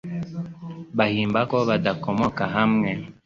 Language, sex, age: Kinyarwanda, male, 19-29